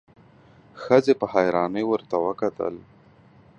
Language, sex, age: Pashto, male, 19-29